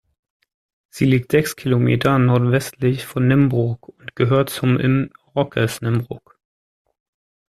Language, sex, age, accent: German, male, 19-29, Deutschland Deutsch